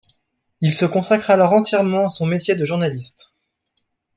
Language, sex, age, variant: French, male, 19-29, Français de métropole